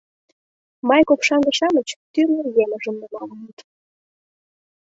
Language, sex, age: Mari, female, 19-29